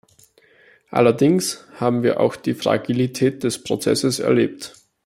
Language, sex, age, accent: German, male, 19-29, Österreichisches Deutsch